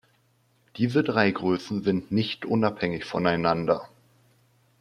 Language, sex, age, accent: German, male, under 19, Deutschland Deutsch